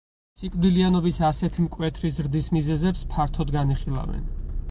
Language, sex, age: Georgian, male, 30-39